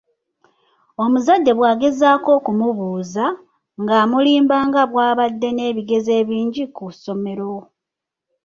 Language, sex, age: Ganda, female, 30-39